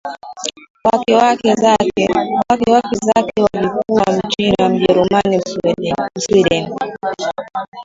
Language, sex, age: Swahili, female, 19-29